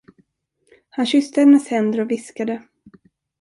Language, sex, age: Swedish, female, 40-49